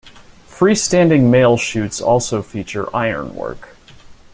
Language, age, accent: English, 19-29, United States English